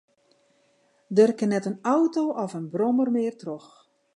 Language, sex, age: Western Frisian, female, 60-69